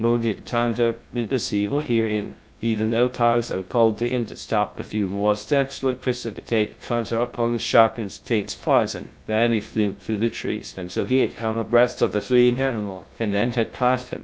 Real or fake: fake